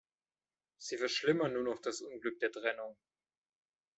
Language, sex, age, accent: German, male, 30-39, Deutschland Deutsch